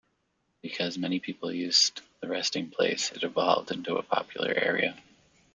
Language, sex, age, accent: English, male, 30-39, United States English